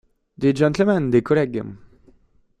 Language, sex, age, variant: French, male, 30-39, Français de métropole